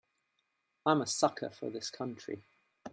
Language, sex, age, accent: English, male, 19-29, England English